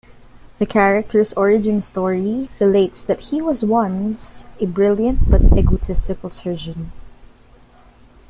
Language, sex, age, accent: English, female, 19-29, Filipino